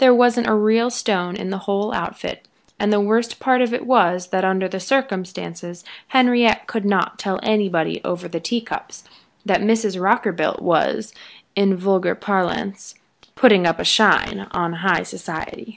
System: none